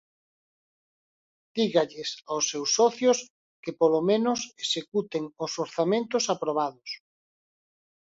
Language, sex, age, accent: Galician, male, 50-59, Normativo (estándar)